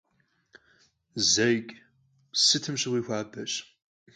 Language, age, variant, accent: Kabardian, 19-29, Адыгэбзэ (Къэбэрдей, Кирил, псоми зэдай), Джылэхъстэней (Gilahsteney)